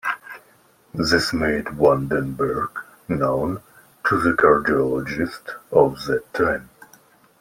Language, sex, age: English, male, 19-29